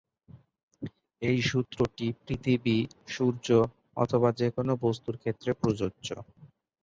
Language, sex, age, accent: Bengali, male, 19-29, Native; শুদ্ধ